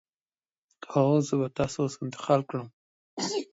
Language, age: Pashto, 19-29